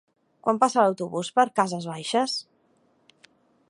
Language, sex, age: Catalan, female, 30-39